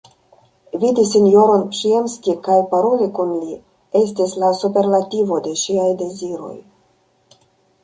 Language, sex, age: Esperanto, female, 30-39